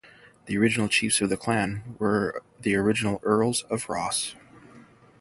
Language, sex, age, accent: English, male, 40-49, United States English; Irish English